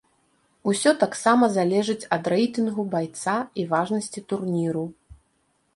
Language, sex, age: Belarusian, female, 40-49